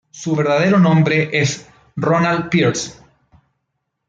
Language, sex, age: Spanish, male, 30-39